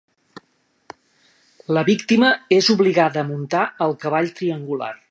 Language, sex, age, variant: Catalan, male, 60-69, Central